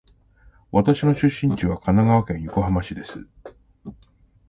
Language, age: Japanese, 40-49